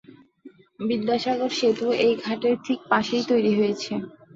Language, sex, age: Bengali, female, 19-29